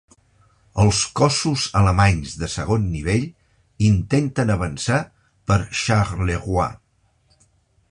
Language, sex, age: Catalan, male, 60-69